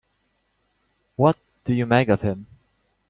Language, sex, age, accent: English, male, 19-29, United States English